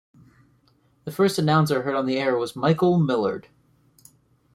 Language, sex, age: English, male, 19-29